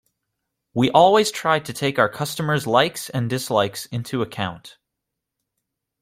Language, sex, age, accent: English, male, 19-29, United States English